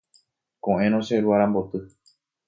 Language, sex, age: Guarani, male, 30-39